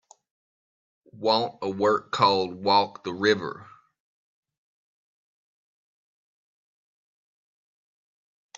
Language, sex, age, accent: English, male, 30-39, United States English